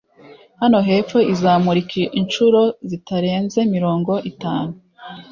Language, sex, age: Kinyarwanda, female, 19-29